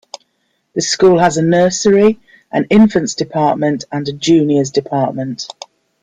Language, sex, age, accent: English, female, 40-49, England English